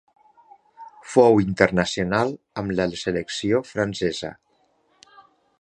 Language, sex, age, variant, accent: Catalan, male, 50-59, Valencià central, valencià